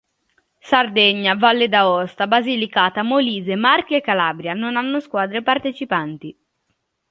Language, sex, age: Italian, female, under 19